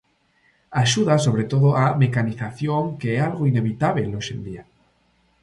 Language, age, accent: Galician, under 19, Normativo (estándar)